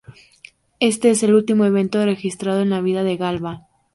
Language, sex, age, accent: Spanish, female, 19-29, México